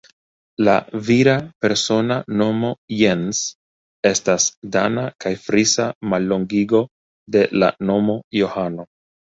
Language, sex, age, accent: Esperanto, male, 30-39, Internacia